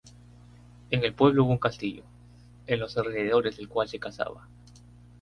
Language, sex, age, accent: Spanish, male, 19-29, Andino-Pacífico: Colombia, Perú, Ecuador, oeste de Bolivia y Venezuela andina